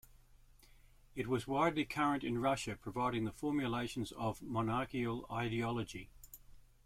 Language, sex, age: English, male, 60-69